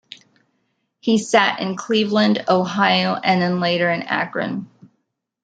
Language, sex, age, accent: English, female, 40-49, United States English